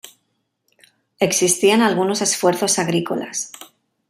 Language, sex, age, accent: Spanish, female, 40-49, España: Centro-Sur peninsular (Madrid, Toledo, Castilla-La Mancha)